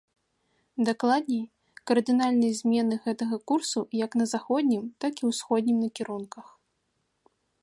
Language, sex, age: Belarusian, female, 19-29